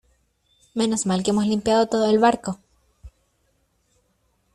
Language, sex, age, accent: Spanish, female, 19-29, Chileno: Chile, Cuyo